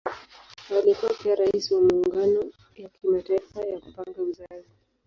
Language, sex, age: Swahili, female, 19-29